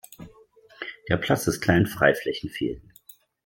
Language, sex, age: German, male, 40-49